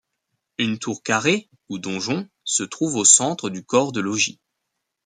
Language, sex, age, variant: French, male, 19-29, Français de métropole